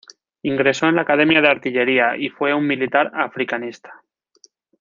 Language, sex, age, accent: Spanish, male, 19-29, España: Norte peninsular (Asturias, Castilla y León, Cantabria, País Vasco, Navarra, Aragón, La Rioja, Guadalajara, Cuenca)